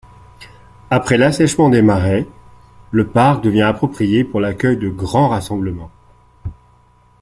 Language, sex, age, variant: French, male, 40-49, Français de métropole